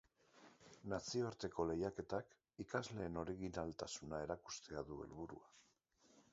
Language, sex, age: Basque, male, 60-69